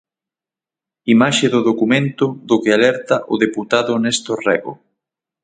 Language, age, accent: Galician, 30-39, Oriental (común en zona oriental); Normativo (estándar)